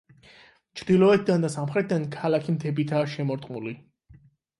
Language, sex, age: Georgian, male, 30-39